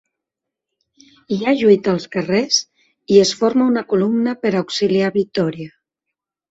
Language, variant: Catalan, Central